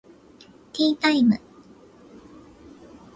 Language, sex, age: Japanese, female, 30-39